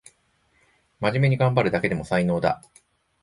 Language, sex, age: Japanese, male, 40-49